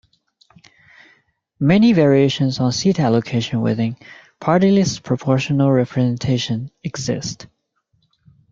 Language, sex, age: English, male, 30-39